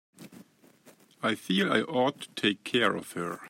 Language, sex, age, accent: English, male, 19-29, Canadian English